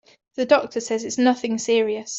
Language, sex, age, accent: English, female, 30-39, England English